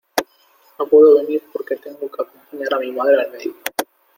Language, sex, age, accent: Spanish, male, 19-29, España: Norte peninsular (Asturias, Castilla y León, Cantabria, País Vasco, Navarra, Aragón, La Rioja, Guadalajara, Cuenca)